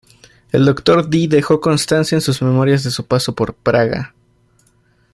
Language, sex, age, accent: Spanish, male, 19-29, México